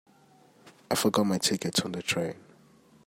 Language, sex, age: English, male, 19-29